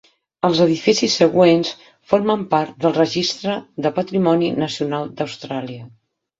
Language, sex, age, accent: Catalan, female, 50-59, balear; central